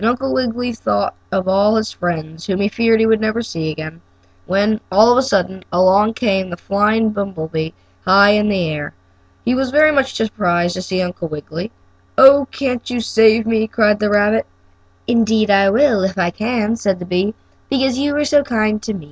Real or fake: real